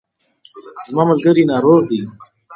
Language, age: Pashto, 19-29